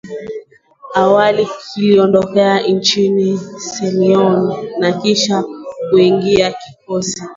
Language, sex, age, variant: Swahili, female, 19-29, Kiswahili cha Bara ya Kenya